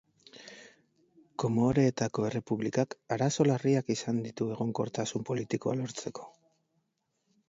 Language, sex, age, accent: Basque, male, 30-39, Mendebalekoa (Araba, Bizkaia, Gipuzkoako mendebaleko herri batzuk)